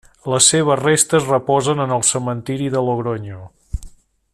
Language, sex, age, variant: Catalan, male, 50-59, Central